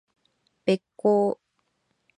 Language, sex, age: Japanese, female, 19-29